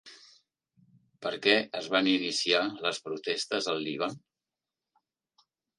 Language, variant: Catalan, Central